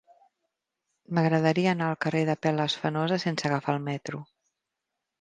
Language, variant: Catalan, Central